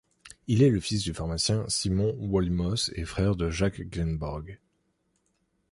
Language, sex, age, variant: French, male, 19-29, Français de métropole